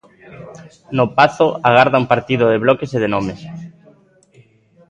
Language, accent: Galician, Atlántico (seseo e gheada)